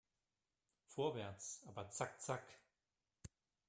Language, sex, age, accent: German, male, 50-59, Deutschland Deutsch